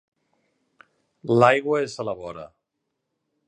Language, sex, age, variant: Catalan, male, 50-59, Central